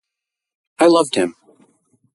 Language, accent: English, United States English